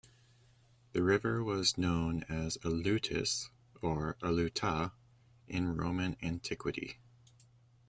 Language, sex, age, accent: English, male, 30-39, United States English